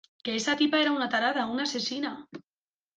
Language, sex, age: Spanish, female, 19-29